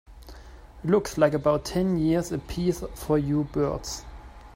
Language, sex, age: English, male, 19-29